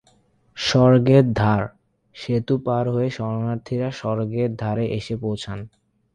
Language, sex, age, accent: Bengali, male, 19-29, Bengali; Bangla